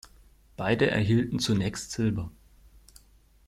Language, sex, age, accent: German, male, under 19, Deutschland Deutsch